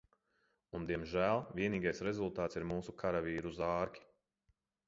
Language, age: Latvian, 30-39